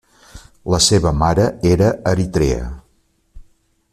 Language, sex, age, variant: Catalan, male, 50-59, Central